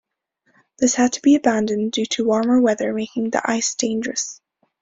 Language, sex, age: English, female, under 19